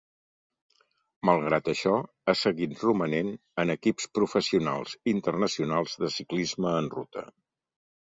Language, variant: Catalan, Central